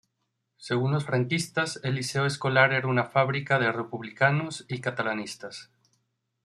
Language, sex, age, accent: Spanish, male, 30-39, México